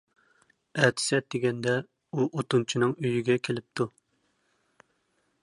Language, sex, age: Uyghur, male, 19-29